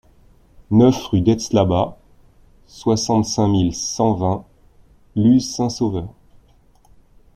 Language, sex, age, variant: French, male, 40-49, Français de métropole